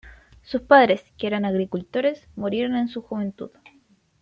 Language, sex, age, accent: Spanish, female, under 19, Chileno: Chile, Cuyo